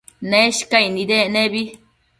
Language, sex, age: Matsés, female, 30-39